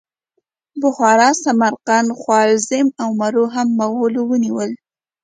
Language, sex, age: Pashto, female, 19-29